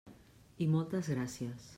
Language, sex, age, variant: Catalan, female, 40-49, Central